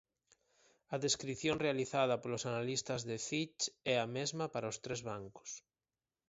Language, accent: Galician, Atlántico (seseo e gheada)